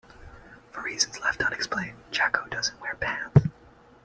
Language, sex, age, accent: English, male, 30-39, United States English